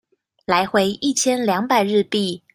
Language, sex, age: Chinese, female, 19-29